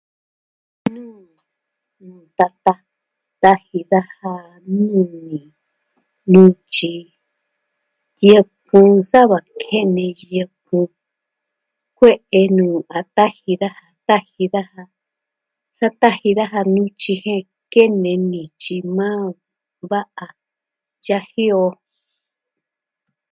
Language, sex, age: Southwestern Tlaxiaco Mixtec, female, 60-69